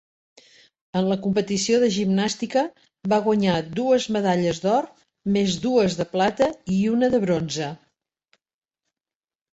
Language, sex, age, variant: Catalan, female, 70-79, Central